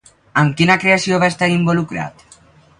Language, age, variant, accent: Catalan, under 19, Valencià septentrional, valencià